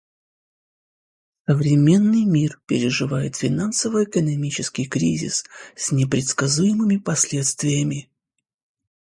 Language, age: Russian, 30-39